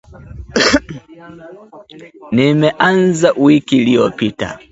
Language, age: Swahili, 19-29